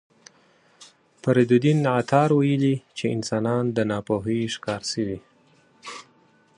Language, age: Pashto, 30-39